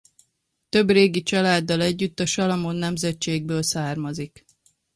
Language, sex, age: Hungarian, male, under 19